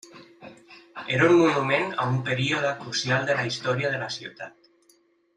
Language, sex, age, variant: Catalan, male, 50-59, Central